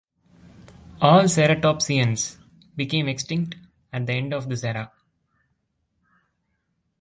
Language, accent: English, India and South Asia (India, Pakistan, Sri Lanka)